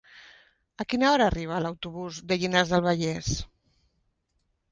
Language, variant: Catalan, Central